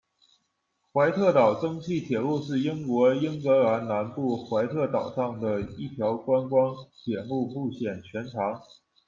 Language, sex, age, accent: Chinese, male, 19-29, 出生地：辽宁省